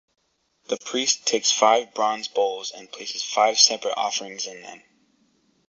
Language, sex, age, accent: English, male, under 19, United States English